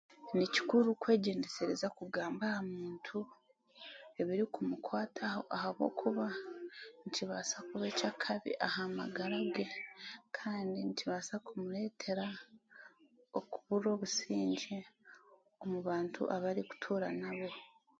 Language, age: Chiga, 19-29